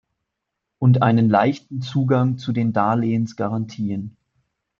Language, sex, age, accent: German, male, 19-29, Deutschland Deutsch